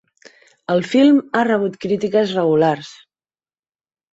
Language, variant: Catalan, Central